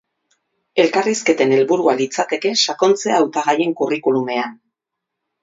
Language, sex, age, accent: Basque, female, 40-49, Erdialdekoa edo Nafarra (Gipuzkoa, Nafarroa)